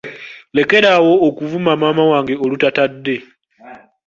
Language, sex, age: Ganda, male, 19-29